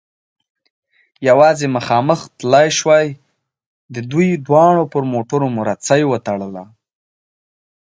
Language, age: Pashto, 19-29